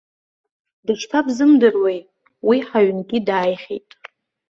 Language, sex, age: Abkhazian, female, 40-49